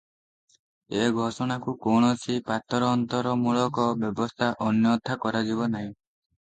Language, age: Odia, 19-29